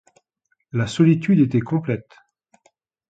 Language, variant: French, Français de métropole